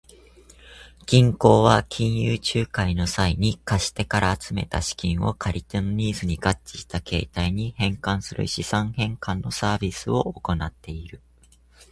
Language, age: Japanese, 19-29